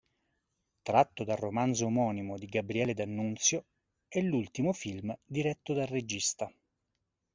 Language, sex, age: Italian, male, 40-49